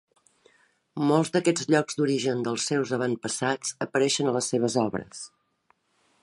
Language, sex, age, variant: Catalan, female, 50-59, Nord-Occidental